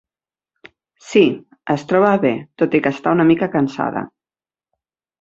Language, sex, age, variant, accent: Catalan, female, 40-49, Central, tarragoní